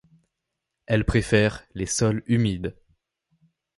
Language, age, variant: French, under 19, Français de métropole